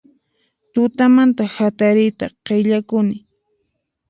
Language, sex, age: Puno Quechua, female, 19-29